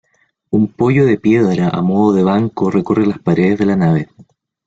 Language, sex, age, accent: Spanish, male, 19-29, Chileno: Chile, Cuyo